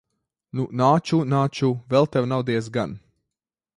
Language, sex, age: Latvian, male, 19-29